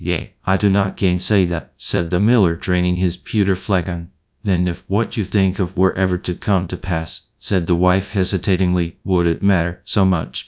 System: TTS, GradTTS